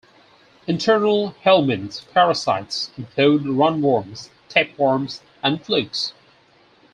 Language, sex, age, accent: English, male, 19-29, England English